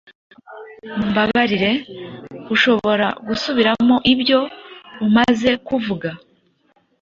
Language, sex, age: Kinyarwanda, female, 30-39